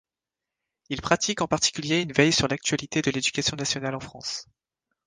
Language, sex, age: French, male, 19-29